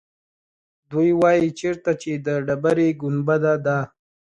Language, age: Pashto, 30-39